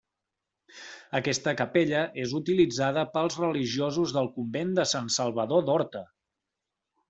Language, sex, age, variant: Catalan, male, 30-39, Central